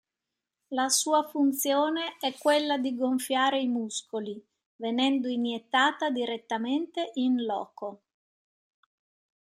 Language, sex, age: Italian, female, 40-49